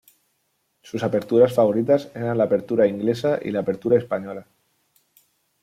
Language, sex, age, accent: Spanish, male, 19-29, España: Sur peninsular (Andalucia, Extremadura, Murcia)